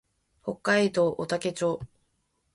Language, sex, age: Japanese, female, 19-29